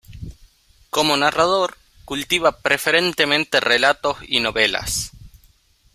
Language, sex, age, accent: Spanish, male, 19-29, Rioplatense: Argentina, Uruguay, este de Bolivia, Paraguay